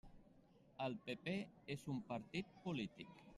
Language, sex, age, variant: Catalan, female, 50-59, Central